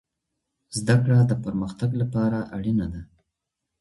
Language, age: Pashto, 30-39